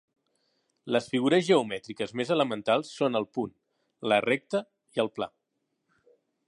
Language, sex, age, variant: Catalan, male, 40-49, Central